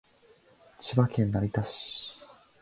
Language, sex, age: Japanese, male, under 19